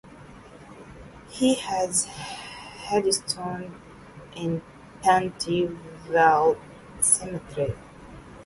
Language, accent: English, United States English